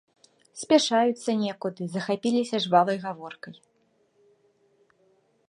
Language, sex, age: Belarusian, female, 19-29